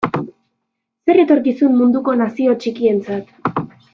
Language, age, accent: Basque, under 19, Mendebalekoa (Araba, Bizkaia, Gipuzkoako mendebaleko herri batzuk)